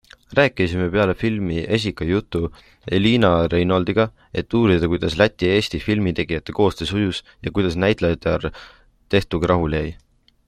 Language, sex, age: Estonian, male, 19-29